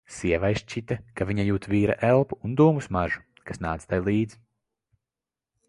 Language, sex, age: Latvian, male, 19-29